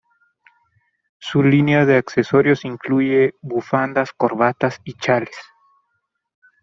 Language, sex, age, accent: Spanish, male, 19-29, América central